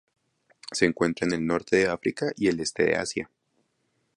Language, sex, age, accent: Spanish, male, 19-29, Andino-Pacífico: Colombia, Perú, Ecuador, oeste de Bolivia y Venezuela andina